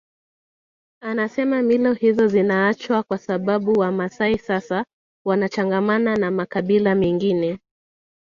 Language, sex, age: Swahili, female, 19-29